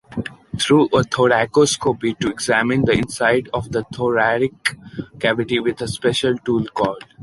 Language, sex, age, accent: English, male, 19-29, India and South Asia (India, Pakistan, Sri Lanka)